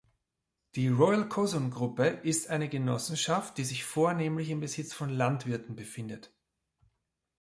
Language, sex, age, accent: German, male, 40-49, Österreichisches Deutsch